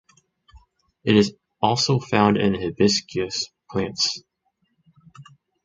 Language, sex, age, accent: English, male, 19-29, United States English